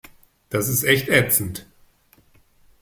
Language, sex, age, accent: German, male, 40-49, Deutschland Deutsch